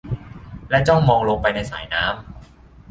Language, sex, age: Thai, male, 19-29